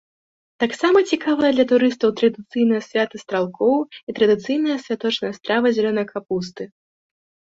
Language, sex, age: Belarusian, female, 19-29